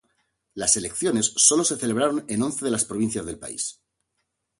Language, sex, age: Spanish, male, 50-59